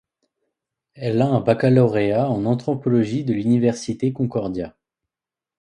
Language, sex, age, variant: French, male, 19-29, Français de métropole